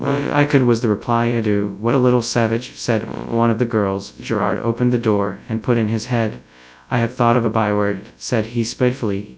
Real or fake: fake